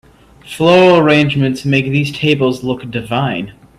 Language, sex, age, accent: English, male, 19-29, United States English